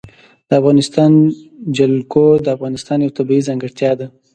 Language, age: Pashto, 19-29